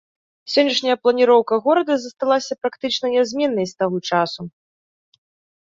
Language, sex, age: Belarusian, female, 30-39